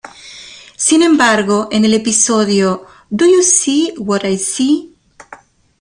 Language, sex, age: Spanish, female, 50-59